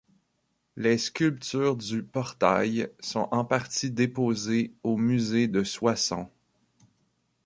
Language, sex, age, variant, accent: French, male, 30-39, Français d'Amérique du Nord, Français du Canada